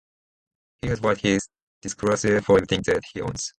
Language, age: English, under 19